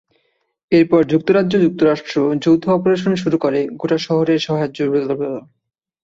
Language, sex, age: Bengali, male, 19-29